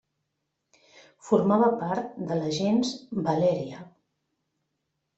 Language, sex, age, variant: Catalan, female, 40-49, Central